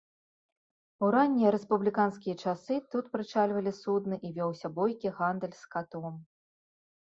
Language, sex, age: Belarusian, female, 30-39